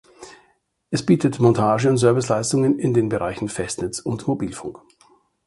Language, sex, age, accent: German, male, 50-59, Deutschland Deutsch